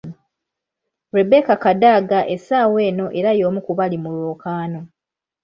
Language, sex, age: Ganda, female, 19-29